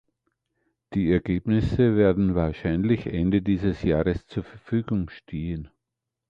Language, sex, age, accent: German, male, 60-69, Österreichisches Deutsch